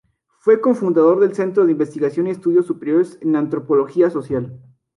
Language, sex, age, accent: Spanish, male, 19-29, México